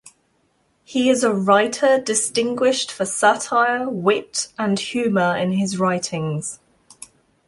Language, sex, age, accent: English, female, 19-29, England English